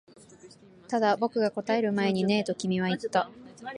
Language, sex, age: Japanese, female, under 19